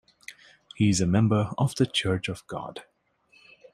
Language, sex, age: English, male, 19-29